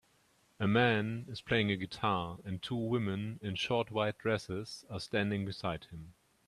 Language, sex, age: English, male, 30-39